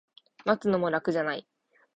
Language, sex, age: Japanese, female, 19-29